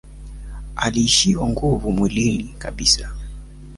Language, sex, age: Swahili, male, 19-29